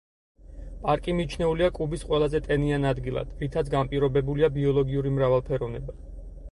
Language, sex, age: Georgian, male, 30-39